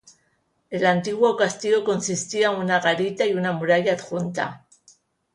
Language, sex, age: Spanish, female, 50-59